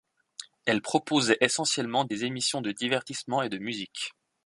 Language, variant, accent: French, Français d'Europe, Français de Suisse